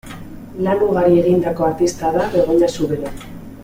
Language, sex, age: Basque, female, 50-59